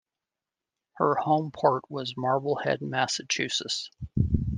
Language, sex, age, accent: English, male, 50-59, United States English